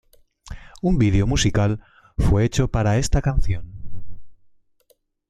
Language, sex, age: Spanish, male, 40-49